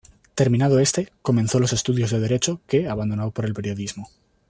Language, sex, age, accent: Spanish, male, 19-29, España: Centro-Sur peninsular (Madrid, Toledo, Castilla-La Mancha)